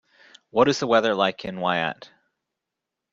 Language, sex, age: English, male, 30-39